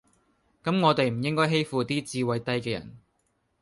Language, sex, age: Cantonese, male, 19-29